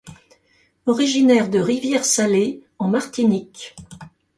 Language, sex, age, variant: French, female, 70-79, Français de métropole